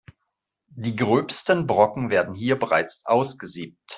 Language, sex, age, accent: German, male, 40-49, Deutschland Deutsch